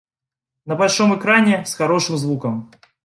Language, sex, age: Russian, male, 19-29